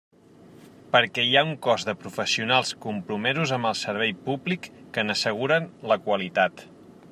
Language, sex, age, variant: Catalan, male, 40-49, Central